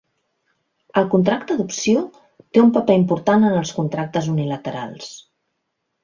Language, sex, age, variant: Catalan, female, 40-49, Central